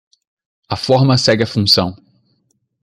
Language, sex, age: Portuguese, male, 19-29